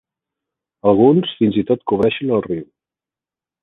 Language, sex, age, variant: Catalan, male, 50-59, Central